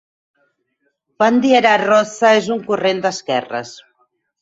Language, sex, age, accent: Catalan, female, 40-49, gironí